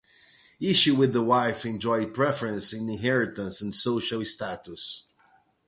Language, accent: English, Brazilian